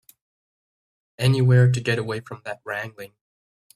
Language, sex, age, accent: English, male, under 19, United States English